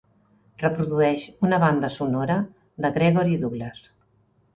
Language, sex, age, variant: Catalan, female, 60-69, Central